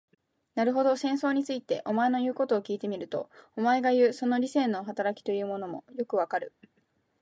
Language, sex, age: Japanese, female, 19-29